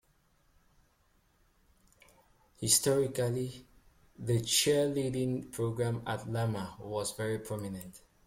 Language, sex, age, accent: English, male, 19-29, England English